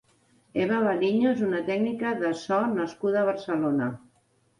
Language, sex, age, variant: Catalan, female, 60-69, Central